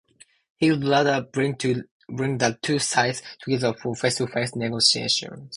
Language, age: English, 19-29